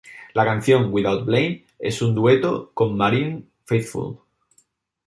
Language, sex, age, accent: Spanish, male, 40-49, España: Sur peninsular (Andalucia, Extremadura, Murcia)